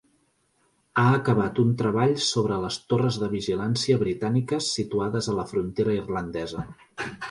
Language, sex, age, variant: Catalan, male, 30-39, Central